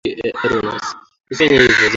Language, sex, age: Swahili, male, under 19